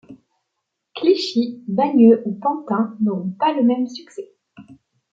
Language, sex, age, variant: French, female, 19-29, Français de métropole